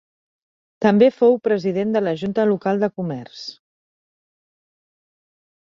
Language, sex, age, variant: Catalan, female, 40-49, Central